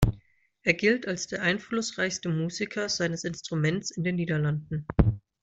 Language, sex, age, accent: German, male, 30-39, Deutschland Deutsch